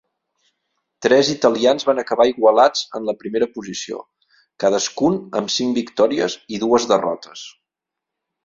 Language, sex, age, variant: Catalan, male, 40-49, Central